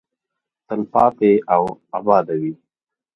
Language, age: Pashto, 30-39